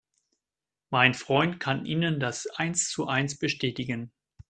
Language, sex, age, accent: German, male, 50-59, Deutschland Deutsch